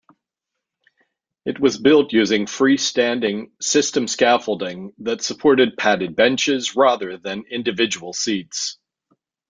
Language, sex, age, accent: English, male, 50-59, United States English